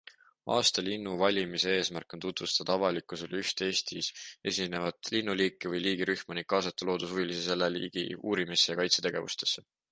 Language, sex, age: Estonian, male, 19-29